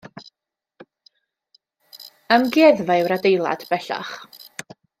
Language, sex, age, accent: Welsh, female, 19-29, Y Deyrnas Unedig Cymraeg